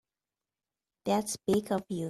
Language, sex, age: English, female, 19-29